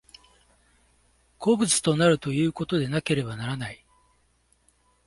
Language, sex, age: Japanese, male, 50-59